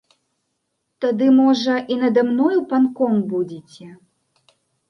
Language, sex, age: Belarusian, female, 19-29